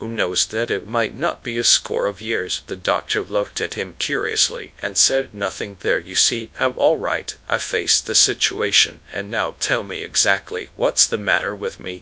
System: TTS, GradTTS